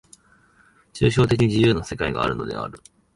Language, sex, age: Japanese, male, 19-29